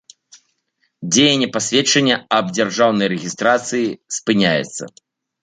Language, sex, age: Belarusian, male, 40-49